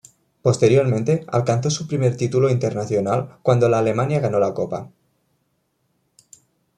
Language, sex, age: Spanish, male, 19-29